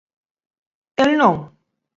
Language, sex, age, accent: Galician, female, 40-49, Central (gheada)